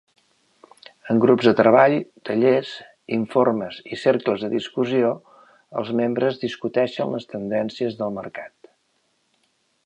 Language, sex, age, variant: Catalan, male, 50-59, Central